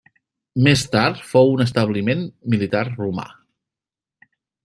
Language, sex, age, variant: Catalan, male, 40-49, Central